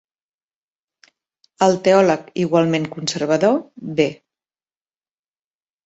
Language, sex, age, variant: Catalan, female, 40-49, Central